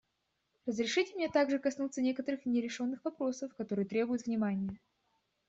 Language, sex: Russian, female